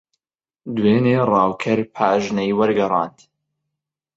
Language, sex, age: Central Kurdish, male, 19-29